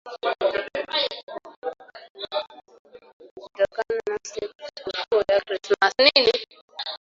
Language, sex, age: Swahili, female, 19-29